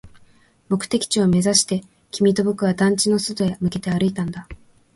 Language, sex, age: Japanese, female, 19-29